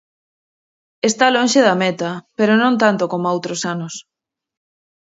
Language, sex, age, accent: Galician, female, 30-39, Normativo (estándar)